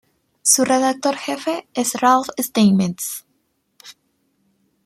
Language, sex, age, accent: Spanish, female, 19-29, Andino-Pacífico: Colombia, Perú, Ecuador, oeste de Bolivia y Venezuela andina